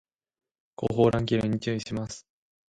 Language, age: Japanese, 19-29